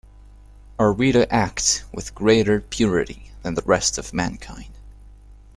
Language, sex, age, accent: English, male, 19-29, United States English